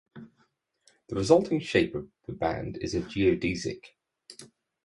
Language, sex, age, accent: English, male, 40-49, England English